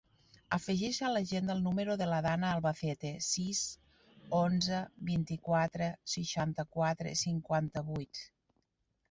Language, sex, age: Catalan, female, 50-59